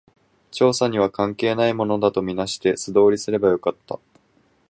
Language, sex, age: Japanese, male, 19-29